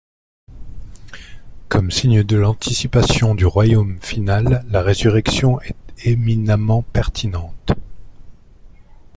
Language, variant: French, Français de métropole